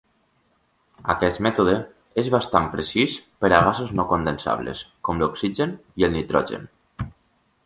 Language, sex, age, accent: Catalan, male, 19-29, valencià